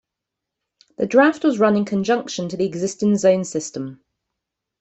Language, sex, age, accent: English, female, 30-39, England English